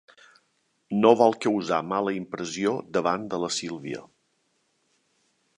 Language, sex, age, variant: Catalan, male, 60-69, Balear